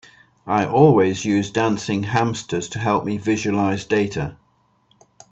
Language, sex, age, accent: English, male, 60-69, England English